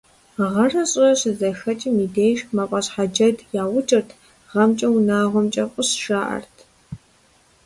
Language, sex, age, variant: Kabardian, female, under 19, Адыгэбзэ (Къэбэрдей, Кирил, псоми зэдай)